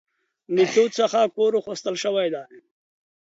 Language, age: Pashto, 50-59